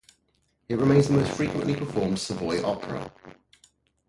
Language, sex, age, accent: English, male, 30-39, England English